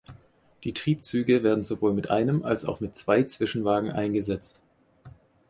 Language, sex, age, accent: German, male, 30-39, Deutschland Deutsch